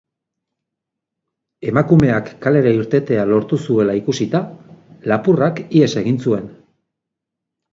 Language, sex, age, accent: Basque, male, 60-69, Erdialdekoa edo Nafarra (Gipuzkoa, Nafarroa)